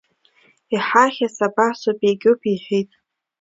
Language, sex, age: Abkhazian, female, under 19